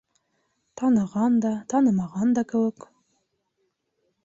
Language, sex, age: Bashkir, female, 19-29